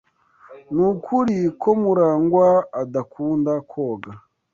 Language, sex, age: Kinyarwanda, male, 19-29